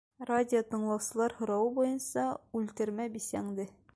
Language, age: Bashkir, 19-29